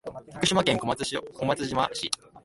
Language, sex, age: Japanese, male, 19-29